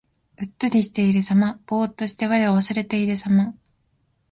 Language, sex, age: Japanese, female, 19-29